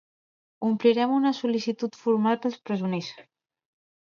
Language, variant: Catalan, Central